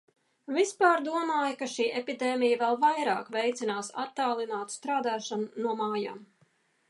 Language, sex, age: Latvian, female, 40-49